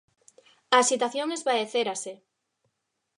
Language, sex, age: Galician, female, 30-39